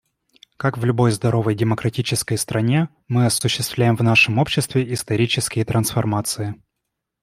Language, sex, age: Russian, male, 19-29